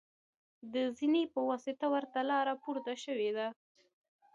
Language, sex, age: Pashto, female, under 19